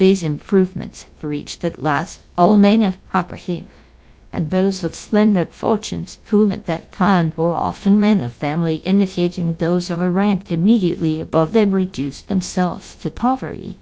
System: TTS, GlowTTS